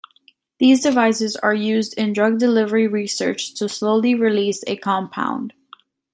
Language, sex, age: English, female, 19-29